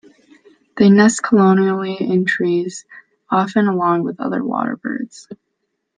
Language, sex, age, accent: English, female, under 19, United States English